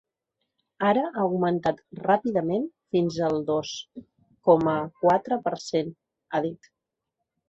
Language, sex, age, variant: Catalan, female, 40-49, Central